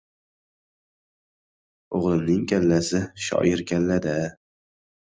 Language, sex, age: Uzbek, male, 19-29